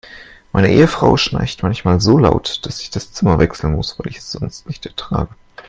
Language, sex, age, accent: German, male, 19-29, Deutschland Deutsch